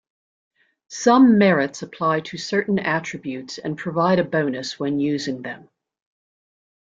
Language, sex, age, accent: English, female, 40-49, United States English